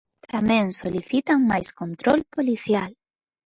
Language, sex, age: Galician, female, 30-39